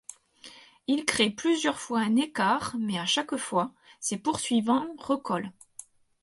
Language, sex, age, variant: French, female, 30-39, Français de métropole